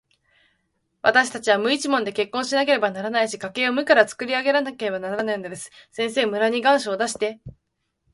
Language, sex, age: Japanese, female, 19-29